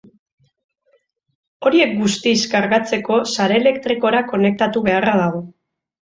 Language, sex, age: Basque, female, 30-39